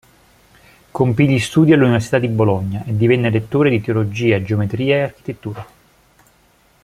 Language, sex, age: Italian, male, 40-49